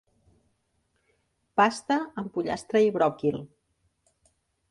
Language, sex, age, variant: Catalan, female, 50-59, Central